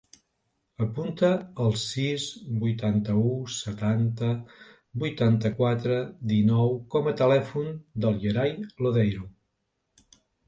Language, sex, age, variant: Catalan, male, 60-69, Central